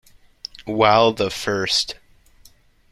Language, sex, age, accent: English, male, 19-29, United States English